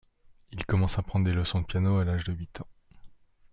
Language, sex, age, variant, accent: French, male, 30-39, Français d'Europe, Français de Suisse